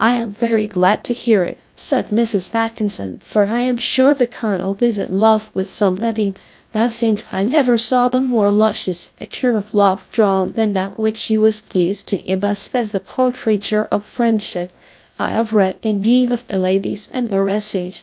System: TTS, GlowTTS